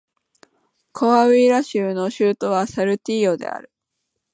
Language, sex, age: Japanese, female, 19-29